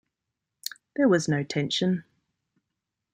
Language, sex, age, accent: English, female, 40-49, Australian English